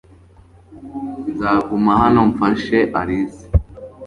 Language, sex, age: Kinyarwanda, male, under 19